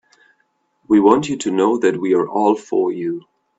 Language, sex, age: English, male, 30-39